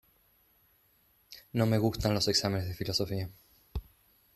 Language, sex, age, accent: Spanish, male, 30-39, Rioplatense: Argentina, Uruguay, este de Bolivia, Paraguay